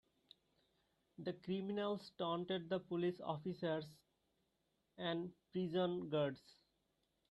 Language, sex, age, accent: English, male, 19-29, India and South Asia (India, Pakistan, Sri Lanka)